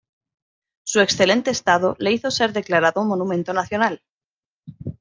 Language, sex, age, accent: Spanish, female, 40-49, España: Norte peninsular (Asturias, Castilla y León, Cantabria, País Vasco, Navarra, Aragón, La Rioja, Guadalajara, Cuenca)